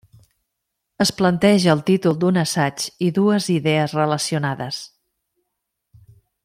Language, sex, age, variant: Catalan, female, 50-59, Central